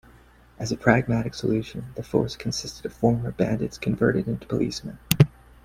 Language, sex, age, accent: English, male, 30-39, United States English